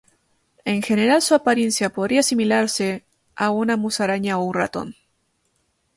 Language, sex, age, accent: Spanish, female, 19-29, Rioplatense: Argentina, Uruguay, este de Bolivia, Paraguay